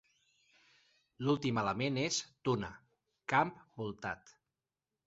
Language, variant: Catalan, Central